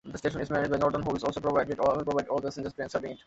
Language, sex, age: English, male, 19-29